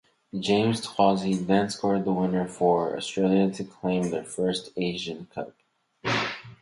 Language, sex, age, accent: English, male, 19-29, United States English